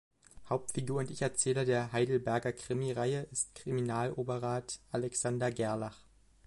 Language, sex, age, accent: German, male, 19-29, Deutschland Deutsch